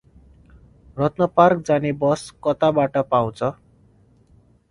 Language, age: Nepali, 19-29